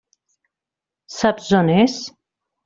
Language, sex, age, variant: Catalan, female, 30-39, Central